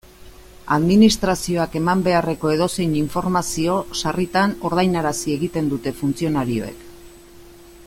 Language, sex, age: Basque, female, 50-59